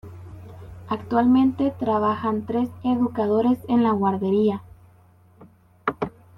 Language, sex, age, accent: Spanish, female, 19-29, América central